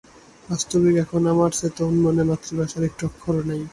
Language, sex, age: Bengali, male, 19-29